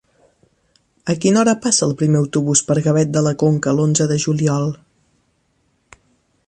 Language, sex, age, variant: Catalan, female, 30-39, Central